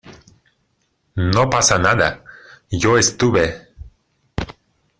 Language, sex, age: Spanish, male, 30-39